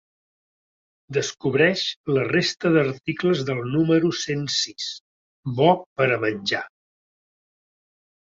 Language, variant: Catalan, Central